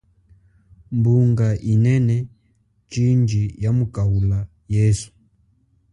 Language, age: Chokwe, 19-29